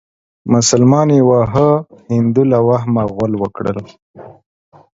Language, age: Pashto, 30-39